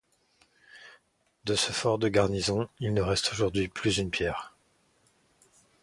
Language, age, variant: French, 40-49, Français de métropole